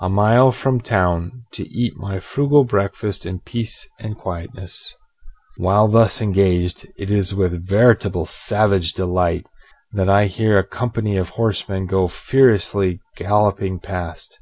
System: none